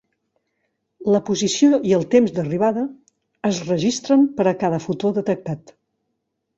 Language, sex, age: Catalan, female, 50-59